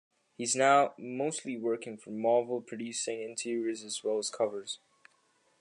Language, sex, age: English, male, under 19